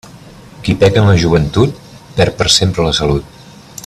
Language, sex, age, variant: Catalan, male, 40-49, Nord-Occidental